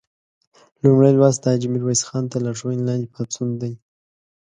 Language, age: Pashto, 19-29